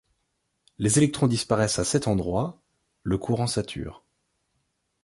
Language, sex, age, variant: French, male, 30-39, Français de métropole